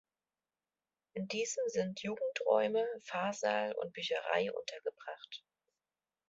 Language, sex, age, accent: German, female, 30-39, Deutschland Deutsch